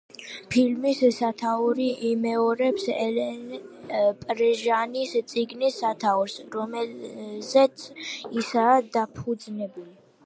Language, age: Georgian, under 19